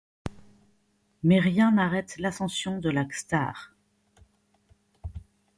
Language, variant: French, Français de métropole